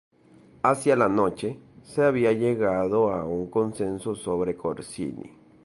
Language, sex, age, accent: Spanish, male, 19-29, Andino-Pacífico: Colombia, Perú, Ecuador, oeste de Bolivia y Venezuela andina